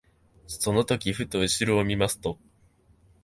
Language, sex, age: Japanese, male, 19-29